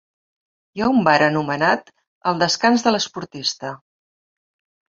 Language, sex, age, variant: Catalan, female, 50-59, Central